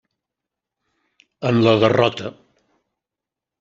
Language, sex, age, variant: Catalan, male, 70-79, Central